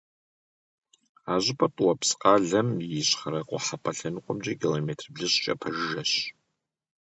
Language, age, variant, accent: Kabardian, 40-49, Адыгэбзэ (Къэбэрдей, Кирил, псоми зэдай), Джылэхъстэней (Gilahsteney)